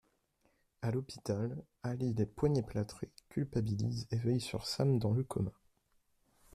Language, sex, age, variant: French, male, under 19, Français de métropole